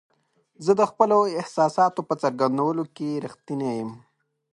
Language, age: Pashto, 19-29